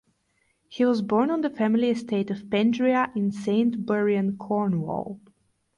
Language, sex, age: English, female, 19-29